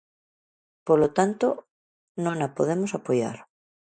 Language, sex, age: Galician, female, 40-49